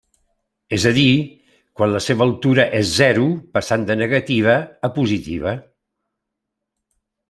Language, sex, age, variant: Catalan, male, 70-79, Septentrional